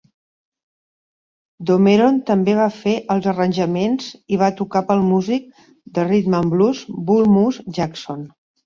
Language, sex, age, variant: Catalan, female, 60-69, Central